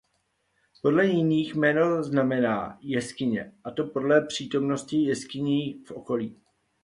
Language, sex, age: Czech, male, 40-49